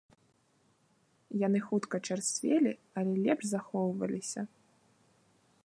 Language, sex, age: Belarusian, female, 19-29